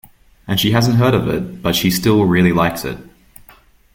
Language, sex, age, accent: English, male, 19-29, Australian English